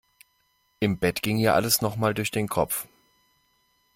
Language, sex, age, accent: German, male, 40-49, Deutschland Deutsch